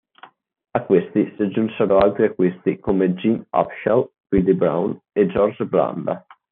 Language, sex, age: Italian, male, under 19